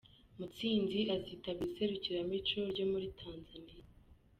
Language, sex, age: Kinyarwanda, female, under 19